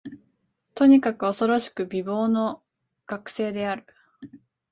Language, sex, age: Japanese, female, 19-29